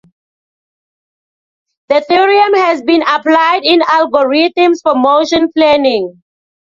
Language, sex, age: English, female, 19-29